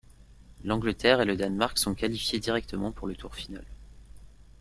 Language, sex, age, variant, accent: French, male, 19-29, Français d'Europe, Français de Belgique